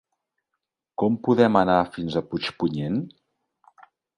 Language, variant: Catalan, Central